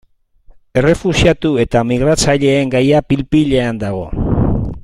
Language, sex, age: Basque, male, 60-69